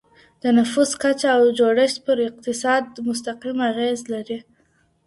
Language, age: Pashto, under 19